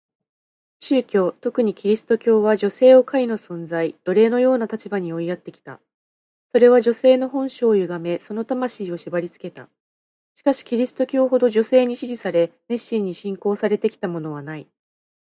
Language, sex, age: Japanese, female, 30-39